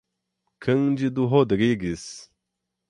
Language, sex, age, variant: Portuguese, male, 30-39, Portuguese (Brasil)